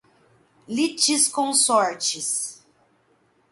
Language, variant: Portuguese, Portuguese (Brasil)